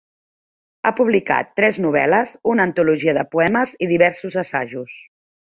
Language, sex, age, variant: Catalan, female, 40-49, Central